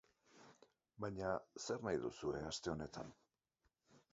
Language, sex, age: Basque, male, 60-69